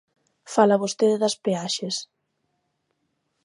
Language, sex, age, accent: Galician, female, 30-39, Central (gheada); Normativo (estándar)